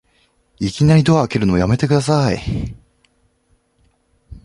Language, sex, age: Japanese, male, 19-29